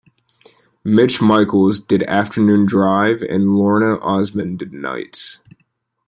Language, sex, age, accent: English, male, 19-29, United States English